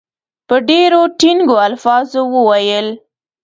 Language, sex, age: Pashto, female, 19-29